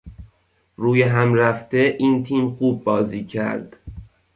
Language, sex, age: Persian, male, under 19